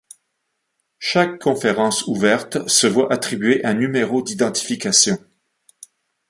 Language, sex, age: French, male, 60-69